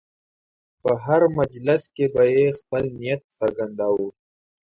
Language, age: Pashto, 19-29